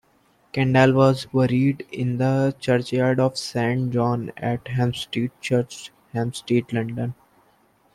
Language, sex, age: English, male, 19-29